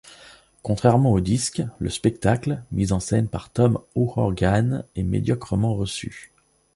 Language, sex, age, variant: French, male, 30-39, Français de métropole